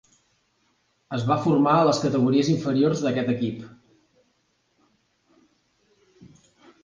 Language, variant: Catalan, Central